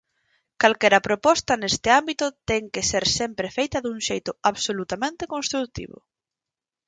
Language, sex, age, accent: Galician, female, 19-29, Normativo (estándar)